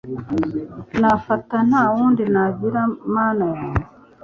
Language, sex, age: Kinyarwanda, female, 30-39